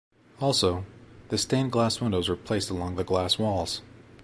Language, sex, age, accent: English, male, 30-39, United States English